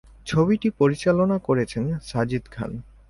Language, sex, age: Bengali, male, 19-29